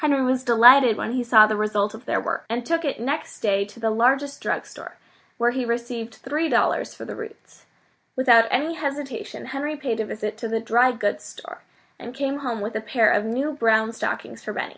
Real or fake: real